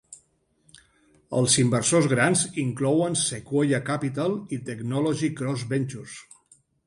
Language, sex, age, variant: Catalan, male, 50-59, Central